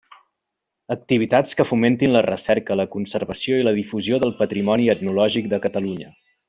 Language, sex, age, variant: Catalan, male, 30-39, Central